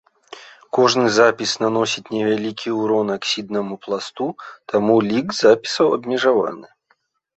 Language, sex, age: Belarusian, male, 30-39